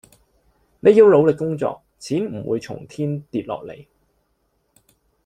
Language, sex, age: Cantonese, male, 30-39